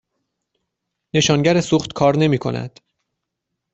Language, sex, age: Persian, male, 19-29